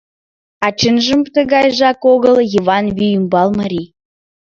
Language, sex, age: Mari, female, 19-29